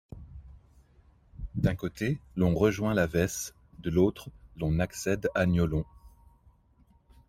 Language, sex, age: French, male, 30-39